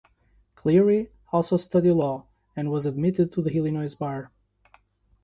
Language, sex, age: English, male, 30-39